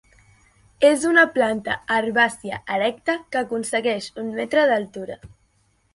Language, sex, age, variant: Catalan, female, 40-49, Central